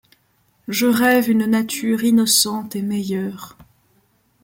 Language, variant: French, Français de métropole